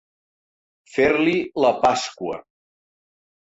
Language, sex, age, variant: Catalan, male, 60-69, Central